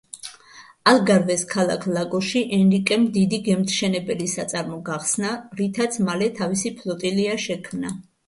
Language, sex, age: Georgian, female, 50-59